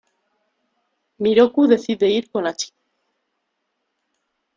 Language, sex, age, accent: Spanish, female, 30-39, España: Centro-Sur peninsular (Madrid, Toledo, Castilla-La Mancha)